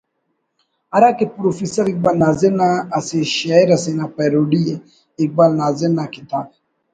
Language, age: Brahui, 30-39